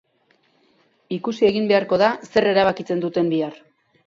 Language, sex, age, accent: Basque, female, 40-49, Erdialdekoa edo Nafarra (Gipuzkoa, Nafarroa)